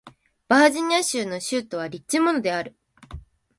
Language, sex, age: Japanese, female, 19-29